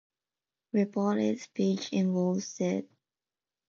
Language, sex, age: English, female, 19-29